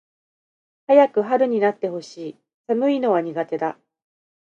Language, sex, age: Japanese, female, 30-39